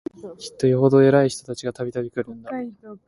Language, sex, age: Japanese, male, 19-29